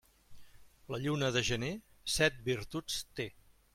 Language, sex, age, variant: Catalan, male, 50-59, Central